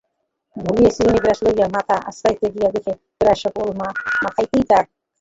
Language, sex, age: Bengali, female, 50-59